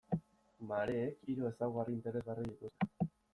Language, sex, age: Basque, male, 19-29